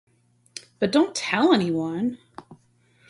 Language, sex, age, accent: English, female, 30-39, United States English